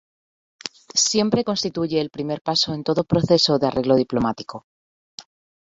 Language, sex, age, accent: Spanish, female, 30-39, España: Centro-Sur peninsular (Madrid, Toledo, Castilla-La Mancha)